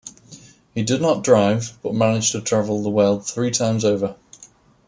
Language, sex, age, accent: English, male, 19-29, England English